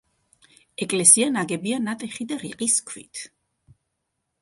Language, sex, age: Georgian, female, 30-39